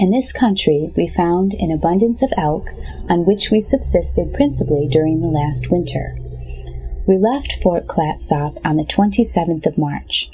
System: none